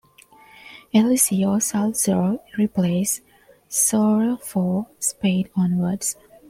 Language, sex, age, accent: English, female, 19-29, India and South Asia (India, Pakistan, Sri Lanka)